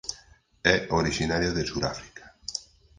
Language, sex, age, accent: Galician, male, 40-49, Oriental (común en zona oriental)